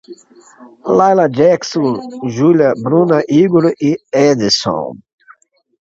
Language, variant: Portuguese, Portuguese (Brasil)